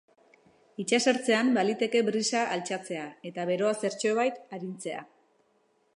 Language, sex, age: Basque, female, 30-39